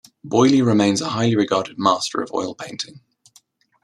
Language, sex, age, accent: English, male, 19-29, England English